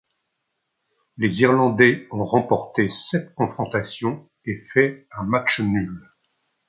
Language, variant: French, Français de métropole